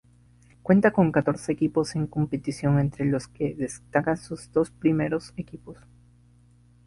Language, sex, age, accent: Spanish, male, under 19, Andino-Pacífico: Colombia, Perú, Ecuador, oeste de Bolivia y Venezuela andina